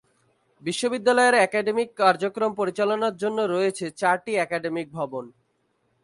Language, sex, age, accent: Bengali, male, 19-29, fluent